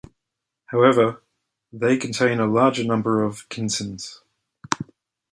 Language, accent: English, Australian English